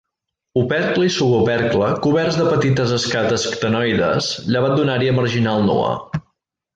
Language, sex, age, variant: Catalan, male, 40-49, Central